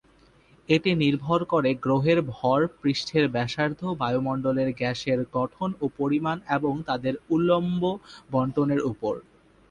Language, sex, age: Bengali, male, 19-29